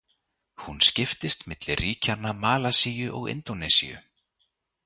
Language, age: Icelandic, 30-39